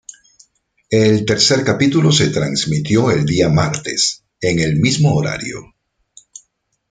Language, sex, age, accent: Spanish, male, 50-59, Caribe: Cuba, Venezuela, Puerto Rico, República Dominicana, Panamá, Colombia caribeña, México caribeño, Costa del golfo de México